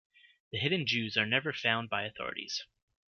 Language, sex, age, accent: English, male, 30-39, United States English